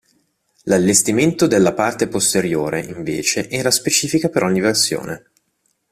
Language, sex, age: Italian, male, 30-39